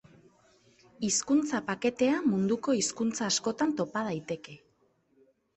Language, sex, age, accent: Basque, female, 19-29, Mendebalekoa (Araba, Bizkaia, Gipuzkoako mendebaleko herri batzuk)